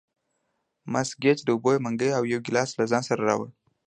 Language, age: Pashto, under 19